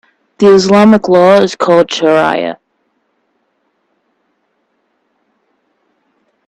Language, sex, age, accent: English, female, 19-29, United States English